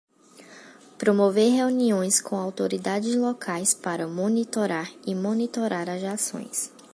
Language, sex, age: Portuguese, female, 19-29